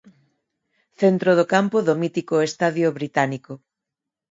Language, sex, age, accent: Galician, female, 40-49, Neofalante